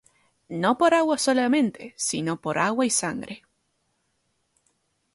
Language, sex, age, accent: Spanish, female, 19-29, Rioplatense: Argentina, Uruguay, este de Bolivia, Paraguay